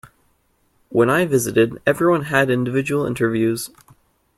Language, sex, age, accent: English, male, 19-29, United States English